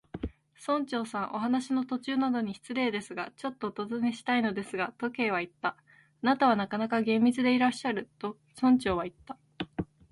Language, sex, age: Japanese, female, 19-29